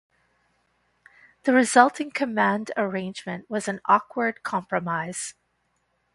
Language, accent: English, United States English